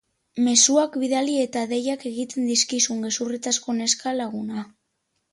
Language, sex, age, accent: Basque, male, 40-49, Mendebalekoa (Araba, Bizkaia, Gipuzkoako mendebaleko herri batzuk)